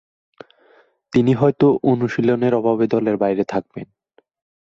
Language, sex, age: Bengali, male, 19-29